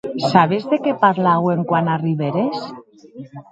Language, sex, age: Occitan, female, 40-49